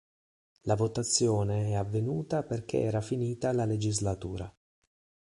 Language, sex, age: Italian, male, 40-49